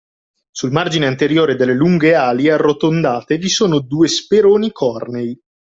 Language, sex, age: Italian, male, 30-39